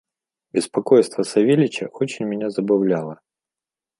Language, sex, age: Russian, male, 40-49